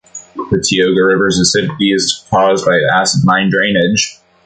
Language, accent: English, United States English